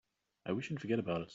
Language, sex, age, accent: English, male, 30-39, Australian English